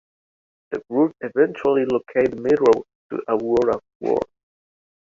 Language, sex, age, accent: English, male, 19-29, United States English